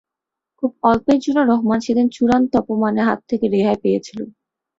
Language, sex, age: Bengali, female, 19-29